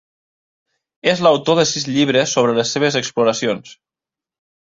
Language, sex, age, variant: Catalan, male, 30-39, Nord-Occidental